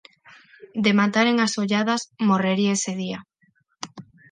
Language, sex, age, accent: Galician, female, under 19, Central (gheada); Neofalante